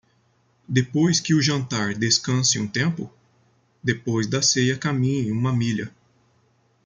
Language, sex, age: Portuguese, male, 19-29